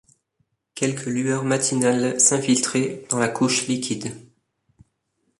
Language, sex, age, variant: French, male, 19-29, Français de métropole